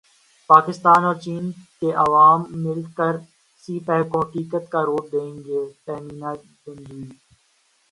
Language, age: Urdu, 19-29